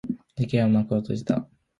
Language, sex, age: Japanese, male, under 19